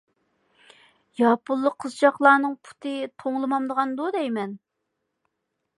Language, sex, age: Uyghur, female, 40-49